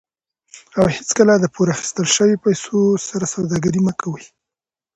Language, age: Pashto, 19-29